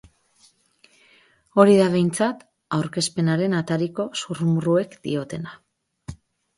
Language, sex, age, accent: Basque, female, 40-49, Mendebalekoa (Araba, Bizkaia, Gipuzkoako mendebaleko herri batzuk)